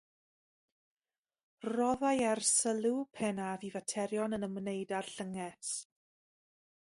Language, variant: Welsh, South-Western Welsh